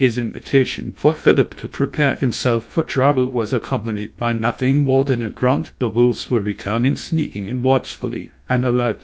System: TTS, GlowTTS